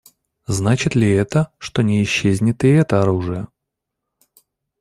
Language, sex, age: Russian, male, 30-39